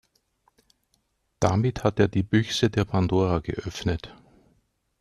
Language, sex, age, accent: German, male, 40-49, Österreichisches Deutsch